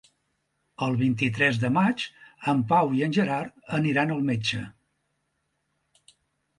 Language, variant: Catalan, Central